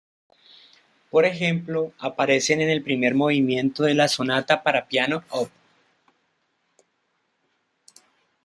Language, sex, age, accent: Spanish, male, 30-39, Andino-Pacífico: Colombia, Perú, Ecuador, oeste de Bolivia y Venezuela andina